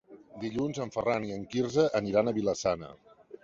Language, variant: Catalan, Central